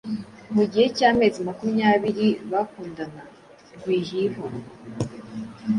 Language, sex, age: Kinyarwanda, female, under 19